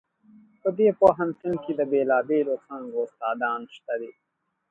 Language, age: Pashto, 30-39